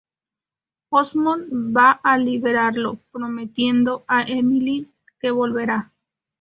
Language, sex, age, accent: Spanish, female, 30-39, México